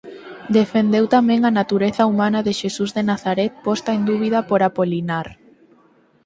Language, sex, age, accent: Galician, female, under 19, Normativo (estándar)